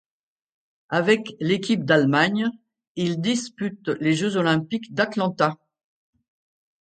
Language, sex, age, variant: French, female, 60-69, Français de métropole